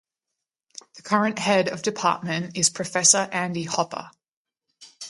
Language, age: English, 30-39